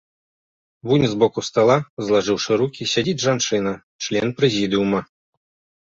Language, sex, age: Belarusian, male, 30-39